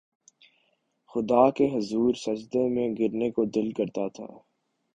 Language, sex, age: Urdu, male, 19-29